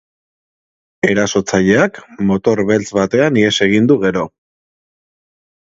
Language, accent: Basque, Erdialdekoa edo Nafarra (Gipuzkoa, Nafarroa)